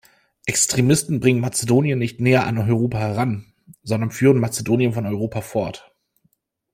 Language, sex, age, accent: German, male, 30-39, Deutschland Deutsch